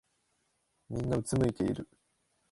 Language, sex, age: Japanese, male, 19-29